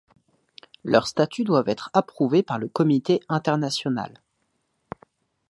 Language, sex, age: French, male, under 19